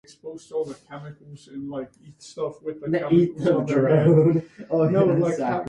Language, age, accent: English, 19-29, United States English